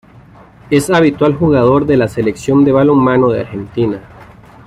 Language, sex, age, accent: Spanish, male, 30-39, América central